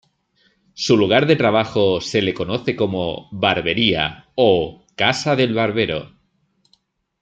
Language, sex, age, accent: Spanish, male, 30-39, España: Norte peninsular (Asturias, Castilla y León, Cantabria, País Vasco, Navarra, Aragón, La Rioja, Guadalajara, Cuenca)